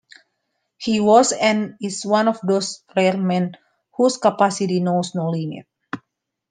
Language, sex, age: English, female, 30-39